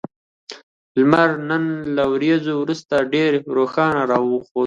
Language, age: Pashto, under 19